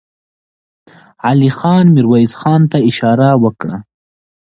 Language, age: Pashto, 19-29